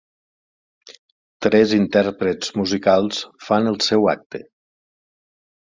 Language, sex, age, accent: Catalan, male, 40-49, central; nord-occidental